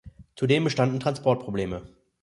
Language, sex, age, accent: German, male, 30-39, Deutschland Deutsch